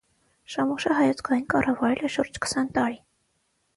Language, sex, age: Armenian, female, under 19